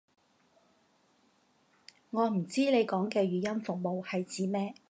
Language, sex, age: Cantonese, female, 40-49